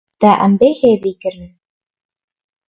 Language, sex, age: Kurdish, female, 19-29